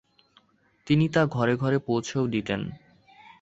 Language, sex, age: Bengali, male, 19-29